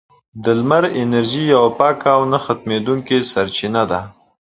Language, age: Pashto, 19-29